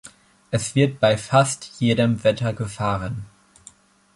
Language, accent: German, Deutschland Deutsch